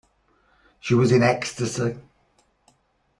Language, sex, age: English, male, 50-59